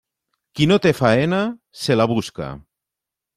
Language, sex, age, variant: Catalan, male, 40-49, Central